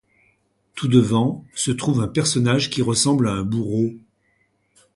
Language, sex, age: French, male, 60-69